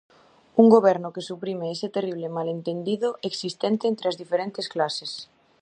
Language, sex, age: Galician, female, 19-29